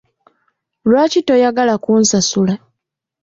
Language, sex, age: Ganda, female, 19-29